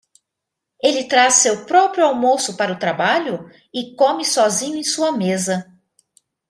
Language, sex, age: Portuguese, female, 50-59